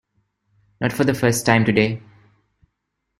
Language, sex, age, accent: English, male, 19-29, India and South Asia (India, Pakistan, Sri Lanka)